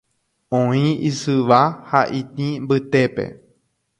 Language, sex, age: Guarani, male, 30-39